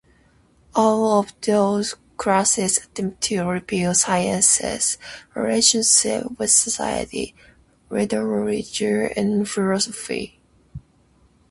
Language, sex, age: English, female, 19-29